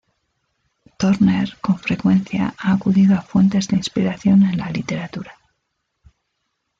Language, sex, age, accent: Spanish, female, 40-49, España: Norte peninsular (Asturias, Castilla y León, Cantabria, País Vasco, Navarra, Aragón, La Rioja, Guadalajara, Cuenca)